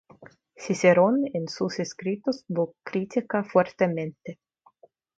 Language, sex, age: Spanish, female, 19-29